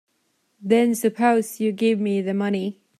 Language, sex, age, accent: English, female, 30-39, England English